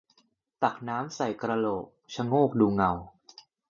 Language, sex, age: Thai, male, 19-29